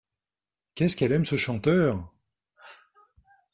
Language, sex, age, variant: French, male, 50-59, Français de métropole